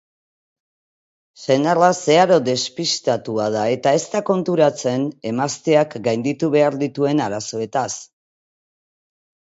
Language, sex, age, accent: Basque, female, 50-59, Mendebalekoa (Araba, Bizkaia, Gipuzkoako mendebaleko herri batzuk)